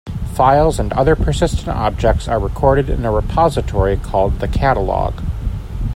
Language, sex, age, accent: English, male, 19-29, United States English